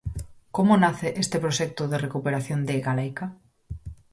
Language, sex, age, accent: Galician, female, 30-39, Normativo (estándar)